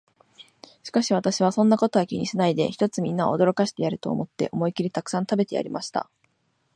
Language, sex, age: Japanese, female, 19-29